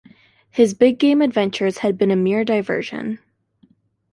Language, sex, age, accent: English, female, 19-29, United States English